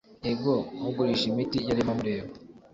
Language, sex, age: Kinyarwanda, male, 19-29